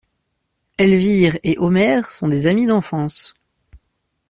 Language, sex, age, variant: French, male, 19-29, Français de métropole